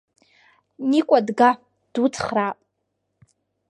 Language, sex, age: Abkhazian, female, under 19